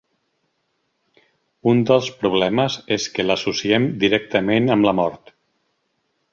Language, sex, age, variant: Catalan, male, 50-59, Central